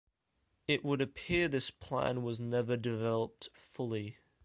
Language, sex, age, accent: English, male, 19-29, Australian English